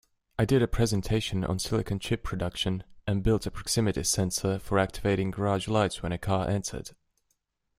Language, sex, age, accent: English, male, 30-39, United States English